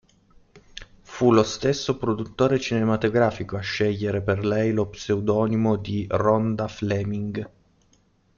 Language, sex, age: Italian, male, 19-29